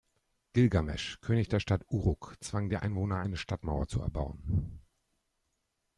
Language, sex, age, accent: German, male, 30-39, Deutschland Deutsch